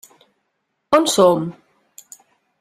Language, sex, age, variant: Catalan, female, 40-49, Central